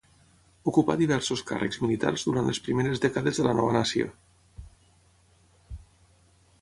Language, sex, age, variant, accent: Catalan, male, 40-49, Tortosí, nord-occidental; Tortosí